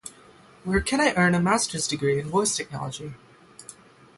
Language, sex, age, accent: English, male, 19-29, United States English; England English; India and South Asia (India, Pakistan, Sri Lanka)